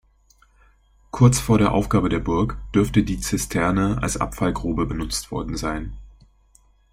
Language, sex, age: German, male, 19-29